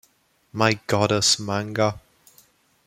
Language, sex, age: English, male, 19-29